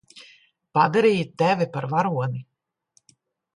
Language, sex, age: Latvian, female, 60-69